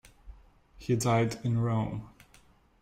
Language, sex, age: English, male, 19-29